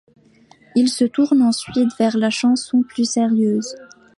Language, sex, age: French, female, 19-29